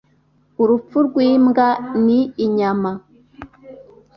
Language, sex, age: Kinyarwanda, female, 40-49